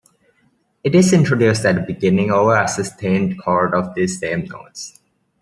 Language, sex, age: English, male, 19-29